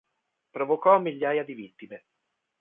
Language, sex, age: Italian, male, 40-49